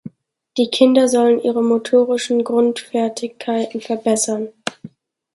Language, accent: German, Deutschland Deutsch